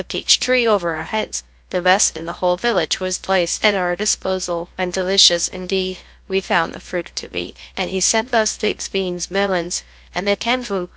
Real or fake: fake